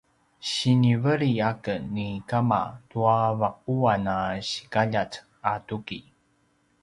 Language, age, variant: Paiwan, 30-39, pinayuanan a kinaikacedasan (東排灣語)